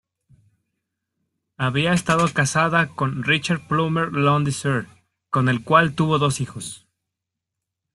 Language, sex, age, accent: Spanish, male, 19-29, México